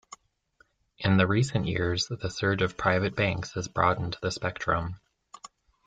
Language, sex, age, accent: English, male, 19-29, United States English